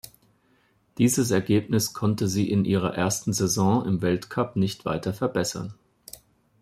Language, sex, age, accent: German, male, 40-49, Deutschland Deutsch